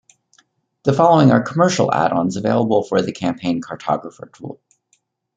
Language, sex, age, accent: English, male, 30-39, United States English